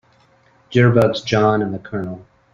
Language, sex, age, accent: English, male, 40-49, United States English